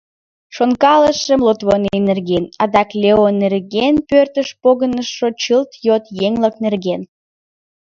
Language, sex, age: Mari, female, 19-29